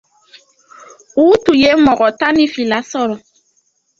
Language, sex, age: Dyula, female, 19-29